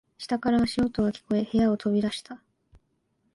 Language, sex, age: Japanese, female, 19-29